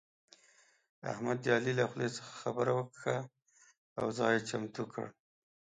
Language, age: Pashto, 30-39